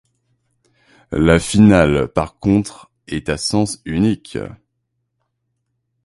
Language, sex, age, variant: French, male, 19-29, Français de métropole